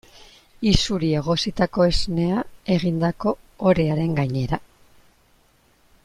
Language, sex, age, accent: Basque, female, 19-29, Mendebalekoa (Araba, Bizkaia, Gipuzkoako mendebaleko herri batzuk)